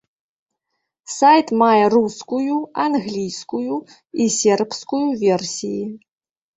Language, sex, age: Belarusian, female, 30-39